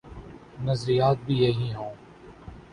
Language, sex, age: Urdu, male, 19-29